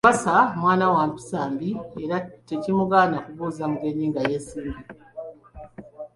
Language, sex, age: Ganda, male, 19-29